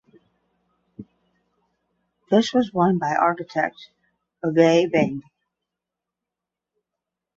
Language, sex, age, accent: English, female, 40-49, United States English; Midwestern